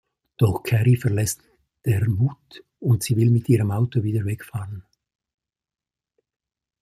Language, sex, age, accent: German, male, 70-79, Schweizerdeutsch